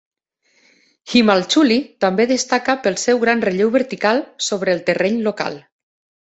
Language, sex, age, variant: Catalan, female, 40-49, Nord-Occidental